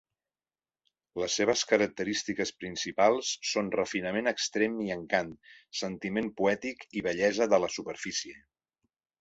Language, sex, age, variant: Catalan, male, 40-49, Central